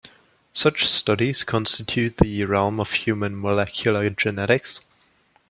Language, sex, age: English, male, 19-29